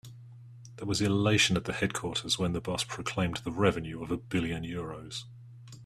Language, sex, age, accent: English, male, 30-39, England English